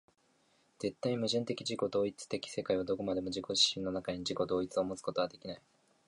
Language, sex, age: Japanese, male, 19-29